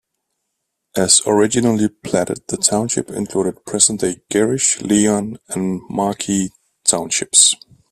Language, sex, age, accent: English, male, 30-39, United States English